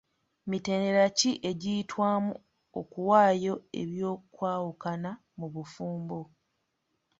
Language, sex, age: Ganda, female, 19-29